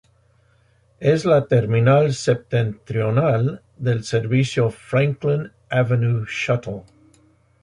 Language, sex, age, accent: Spanish, male, 60-69, México